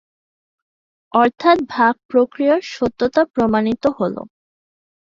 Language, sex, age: Bengali, female, 19-29